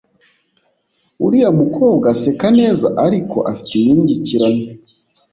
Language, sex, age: Kinyarwanda, male, 40-49